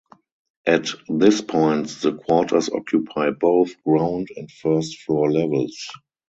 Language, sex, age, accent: English, male, 50-59, German English